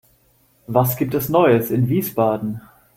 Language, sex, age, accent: German, male, 30-39, Deutschland Deutsch